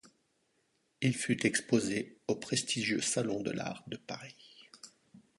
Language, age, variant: French, 40-49, Français de métropole